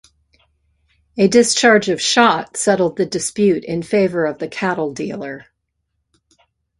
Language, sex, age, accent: English, female, 60-69, United States English